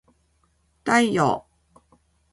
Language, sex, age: Japanese, female, 50-59